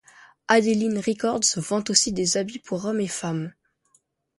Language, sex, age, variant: French, male, under 19, Français de métropole